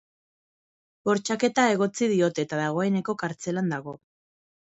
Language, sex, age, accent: Basque, female, 30-39, Erdialdekoa edo Nafarra (Gipuzkoa, Nafarroa)